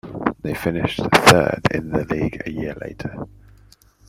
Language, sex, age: English, male, 19-29